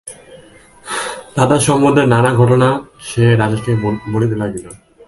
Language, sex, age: Bengali, male, 19-29